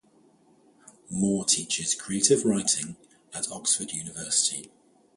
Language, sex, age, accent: English, male, 30-39, England English